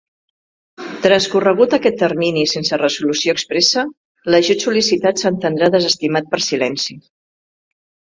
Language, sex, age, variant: Catalan, female, 50-59, Central